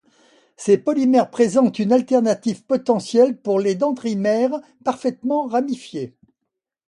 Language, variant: French, Français de métropole